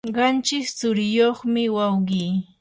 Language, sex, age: Yanahuanca Pasco Quechua, female, 30-39